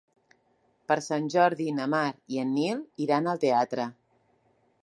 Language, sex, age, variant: Catalan, female, 40-49, Central